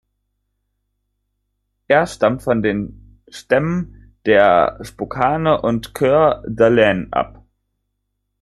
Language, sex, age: German, male, 19-29